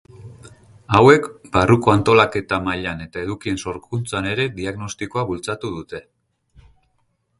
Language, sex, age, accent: Basque, male, 40-49, Mendebalekoa (Araba, Bizkaia, Gipuzkoako mendebaleko herri batzuk)